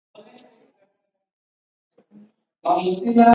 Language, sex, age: English, female, 19-29